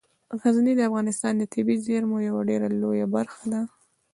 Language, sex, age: Pashto, female, 19-29